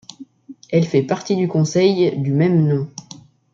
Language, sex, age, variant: French, male, under 19, Français de métropole